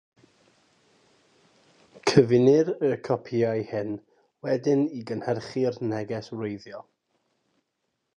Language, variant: Welsh, South-Eastern Welsh